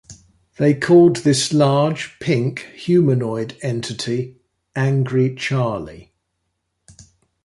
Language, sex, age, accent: English, male, 70-79, England English